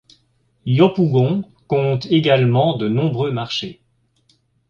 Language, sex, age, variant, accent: French, male, 50-59, Français d'Europe, Français de Belgique